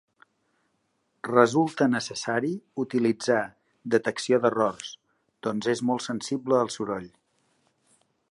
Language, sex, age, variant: Catalan, male, 50-59, Central